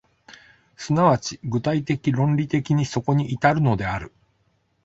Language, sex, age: Japanese, male, 40-49